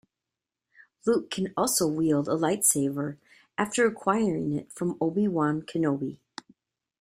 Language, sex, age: English, female, 50-59